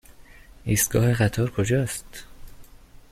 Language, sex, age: Persian, male, 19-29